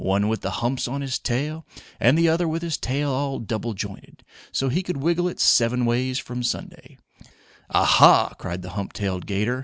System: none